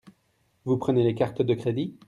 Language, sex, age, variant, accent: French, male, 30-39, Français d'Europe, Français de Belgique